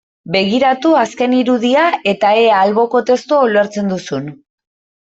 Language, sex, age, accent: Basque, female, 30-39, Mendebalekoa (Araba, Bizkaia, Gipuzkoako mendebaleko herri batzuk)